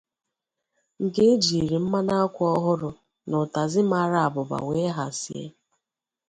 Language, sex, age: Igbo, female, 30-39